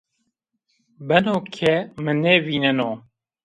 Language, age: Zaza, 30-39